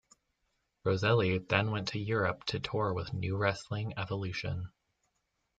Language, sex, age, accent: English, male, 19-29, United States English